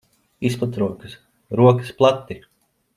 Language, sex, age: Latvian, male, 19-29